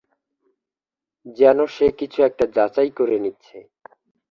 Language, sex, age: Bengali, male, 40-49